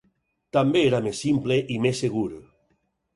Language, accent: Catalan, valencià